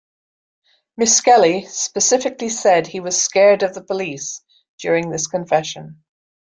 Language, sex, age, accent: English, female, 50-59, Scottish English